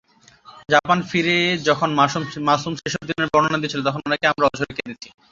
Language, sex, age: Bengali, male, 19-29